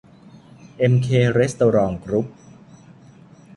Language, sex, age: Thai, male, 40-49